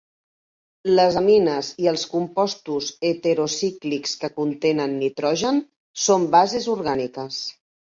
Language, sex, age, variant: Catalan, female, 50-59, Central